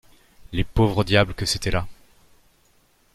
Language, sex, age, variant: French, male, 19-29, Français de métropole